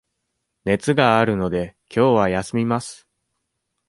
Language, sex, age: Japanese, male, 19-29